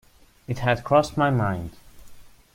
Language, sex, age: English, male, under 19